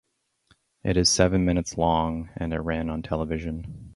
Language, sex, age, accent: English, male, 30-39, United States English